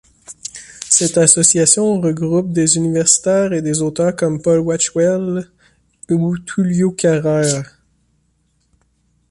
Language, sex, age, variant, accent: French, male, 30-39, Français d'Amérique du Nord, Français du Canada